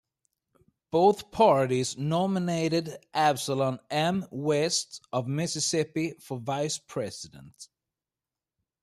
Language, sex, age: English, male, 30-39